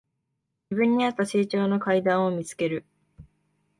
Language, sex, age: Japanese, female, 19-29